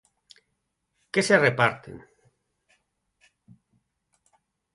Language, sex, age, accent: Galician, male, 40-49, Neofalante